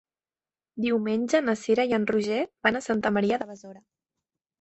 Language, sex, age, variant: Catalan, female, 19-29, Central